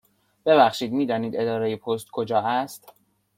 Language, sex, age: Persian, male, 19-29